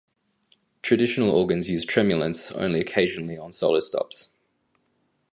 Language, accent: English, Australian English